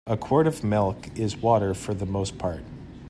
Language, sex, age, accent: English, male, 30-39, United States English